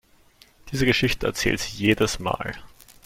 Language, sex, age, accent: German, male, 30-39, Österreichisches Deutsch